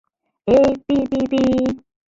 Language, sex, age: Mari, female, 40-49